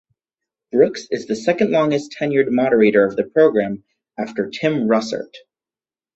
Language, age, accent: English, 19-29, United States English